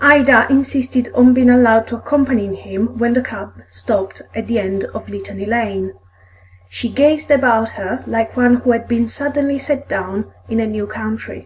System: none